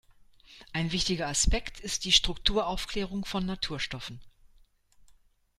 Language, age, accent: German, 60-69, Deutschland Deutsch